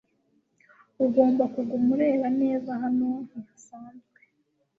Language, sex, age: Kinyarwanda, female, 19-29